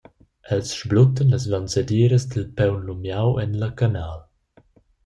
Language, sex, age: Romansh, male, 19-29